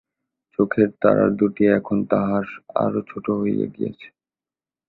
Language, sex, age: Bengali, male, 19-29